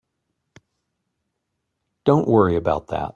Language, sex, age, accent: English, male, 60-69, United States English